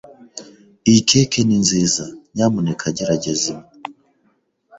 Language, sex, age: Kinyarwanda, male, 19-29